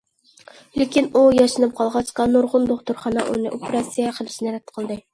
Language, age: Uyghur, 19-29